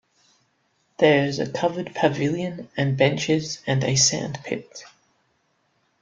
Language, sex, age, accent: English, male, 19-29, England English